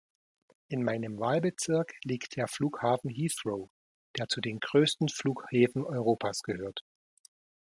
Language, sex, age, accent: German, male, 30-39, Deutschland Deutsch